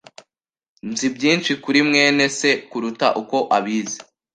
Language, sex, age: Kinyarwanda, male, 19-29